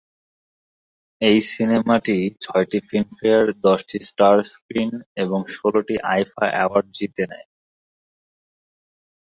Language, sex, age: Bengali, male, 19-29